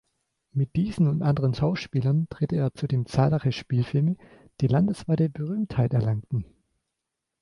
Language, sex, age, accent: German, male, 19-29, Deutschland Deutsch